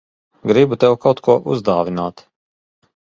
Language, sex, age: Latvian, male, 40-49